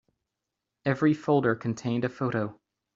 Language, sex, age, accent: English, male, 30-39, United States English